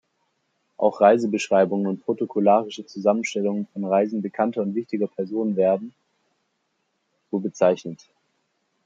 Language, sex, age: German, male, 19-29